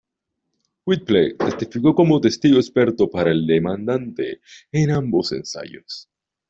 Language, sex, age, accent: Spanish, male, under 19, Andino-Pacífico: Colombia, Perú, Ecuador, oeste de Bolivia y Venezuela andina